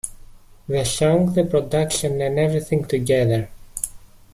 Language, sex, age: English, male, 19-29